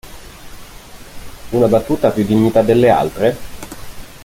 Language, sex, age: Italian, male, 19-29